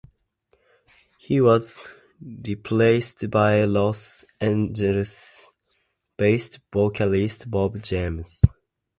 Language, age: English, 19-29